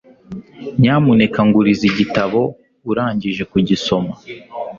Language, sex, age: Kinyarwanda, male, 19-29